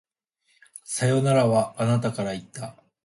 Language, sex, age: Japanese, male, 19-29